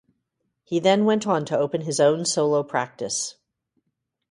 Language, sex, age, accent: English, female, 60-69, United States English